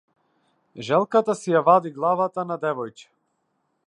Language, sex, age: Macedonian, female, 19-29